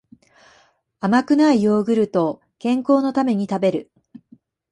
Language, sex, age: Japanese, female, 30-39